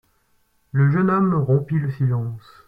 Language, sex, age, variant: French, male, 19-29, Français de métropole